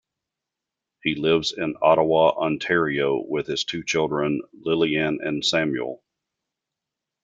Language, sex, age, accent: English, male, 50-59, United States English